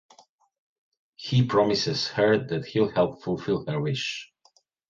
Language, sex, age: English, male, 50-59